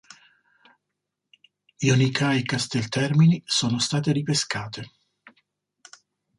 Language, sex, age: Italian, male, 50-59